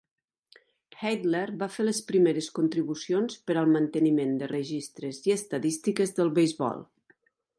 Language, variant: Catalan, Nord-Occidental